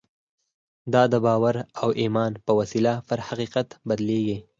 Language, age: Pashto, under 19